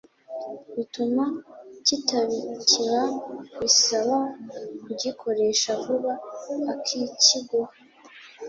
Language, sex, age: Kinyarwanda, female, under 19